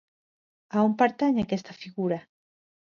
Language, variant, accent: Catalan, Central, central